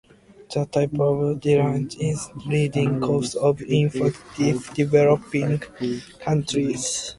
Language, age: English, 19-29